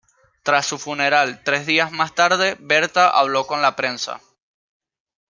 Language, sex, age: Spanish, male, 19-29